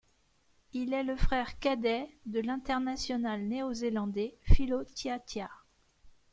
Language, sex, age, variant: French, female, 40-49, Français de métropole